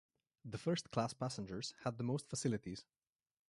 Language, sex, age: English, male, 19-29